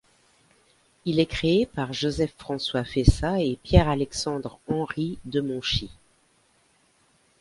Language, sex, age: French, female, 50-59